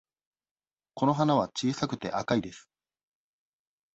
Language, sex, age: Japanese, male, 40-49